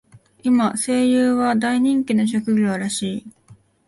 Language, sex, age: Japanese, female, 19-29